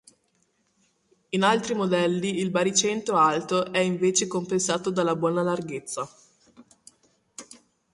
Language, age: Italian, 40-49